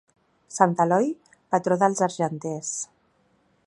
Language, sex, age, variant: Catalan, female, 40-49, Central